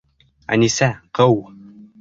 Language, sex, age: Bashkir, male, under 19